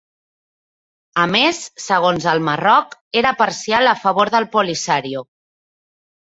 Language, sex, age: Catalan, female, 30-39